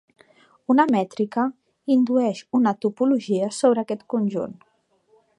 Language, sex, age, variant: Catalan, female, 19-29, Central